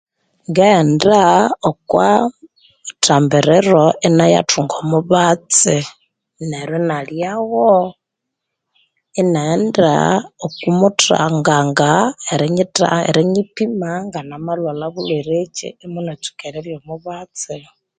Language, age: Konzo, 19-29